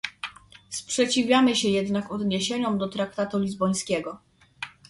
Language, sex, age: Polish, female, 19-29